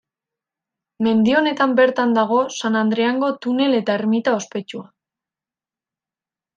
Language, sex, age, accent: Basque, female, under 19, Erdialdekoa edo Nafarra (Gipuzkoa, Nafarroa)